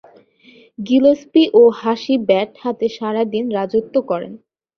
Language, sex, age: Bengali, female, 19-29